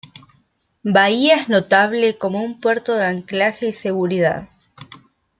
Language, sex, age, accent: Spanish, female, 30-39, Rioplatense: Argentina, Uruguay, este de Bolivia, Paraguay